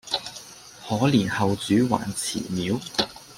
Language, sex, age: Cantonese, male, 19-29